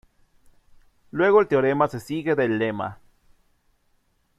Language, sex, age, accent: Spanish, male, 30-39, México